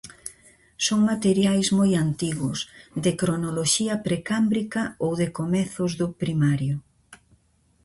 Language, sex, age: Galician, female, 60-69